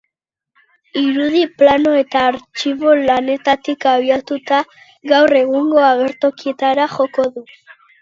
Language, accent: Basque, Mendebalekoa (Araba, Bizkaia, Gipuzkoako mendebaleko herri batzuk)